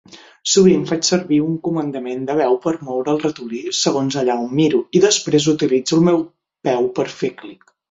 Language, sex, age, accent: Catalan, female, 19-29, central; septentrional